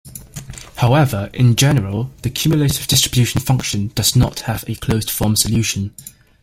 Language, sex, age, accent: English, male, 19-29, England English